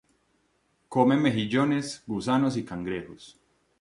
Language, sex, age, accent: Spanish, male, 19-29, Andino-Pacífico: Colombia, Perú, Ecuador, oeste de Bolivia y Venezuela andina